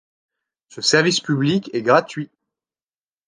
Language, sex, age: French, male, 19-29